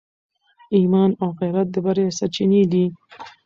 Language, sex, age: Pashto, female, 19-29